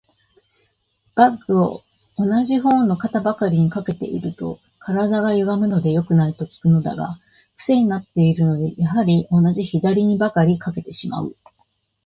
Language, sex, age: Japanese, female, 50-59